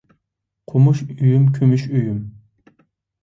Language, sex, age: Uyghur, male, 19-29